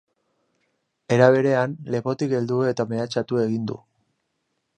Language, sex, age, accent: Basque, male, 40-49, Mendebalekoa (Araba, Bizkaia, Gipuzkoako mendebaleko herri batzuk)